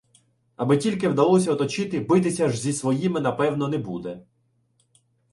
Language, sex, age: Ukrainian, male, 19-29